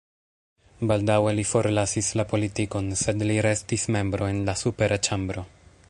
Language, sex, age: Esperanto, male, 30-39